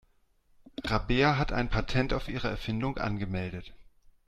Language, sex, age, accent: German, male, 40-49, Deutschland Deutsch